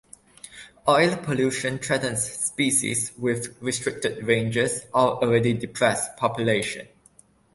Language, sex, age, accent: English, male, 19-29, Malaysian English